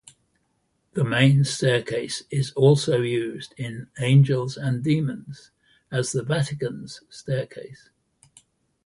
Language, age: English, 80-89